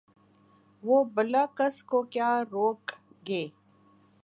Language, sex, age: Urdu, male, 19-29